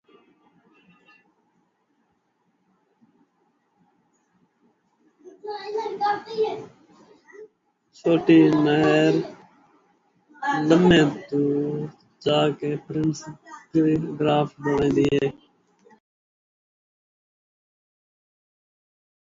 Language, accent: English, India and South Asia (India, Pakistan, Sri Lanka)